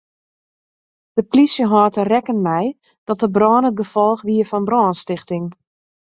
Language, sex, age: Western Frisian, female, 30-39